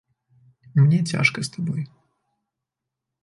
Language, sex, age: Belarusian, male, 19-29